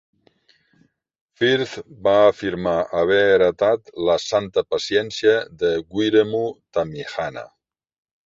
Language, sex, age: Catalan, male, 50-59